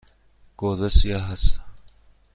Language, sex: Persian, male